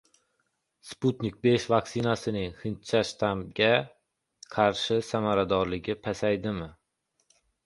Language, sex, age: Uzbek, male, 19-29